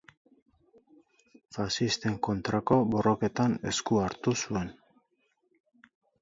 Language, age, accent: Basque, 50-59, Mendebalekoa (Araba, Bizkaia, Gipuzkoako mendebaleko herri batzuk)